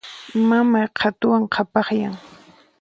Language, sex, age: Puno Quechua, female, 19-29